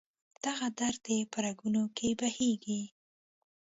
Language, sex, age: Pashto, female, 19-29